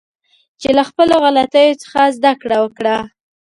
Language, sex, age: Pashto, female, 19-29